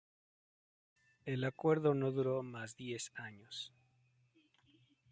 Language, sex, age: Spanish, male, 30-39